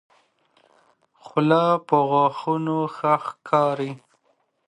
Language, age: Pashto, 30-39